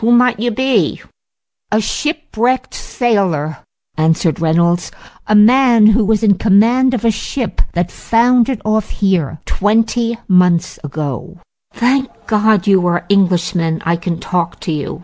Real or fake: real